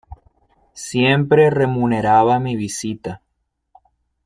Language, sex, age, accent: Spanish, male, 30-39, Caribe: Cuba, Venezuela, Puerto Rico, República Dominicana, Panamá, Colombia caribeña, México caribeño, Costa del golfo de México